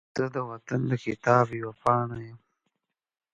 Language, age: Pashto, 19-29